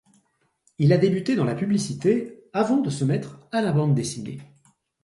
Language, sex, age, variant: French, male, 60-69, Français de métropole